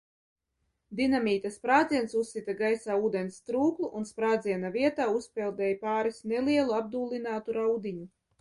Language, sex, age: Latvian, female, 19-29